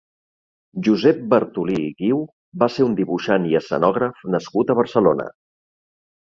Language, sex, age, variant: Catalan, male, 40-49, Septentrional